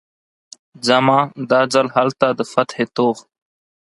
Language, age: Pashto, 19-29